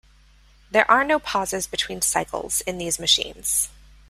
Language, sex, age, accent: English, female, 30-39, United States English